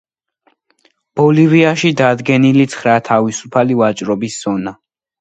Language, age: Georgian, under 19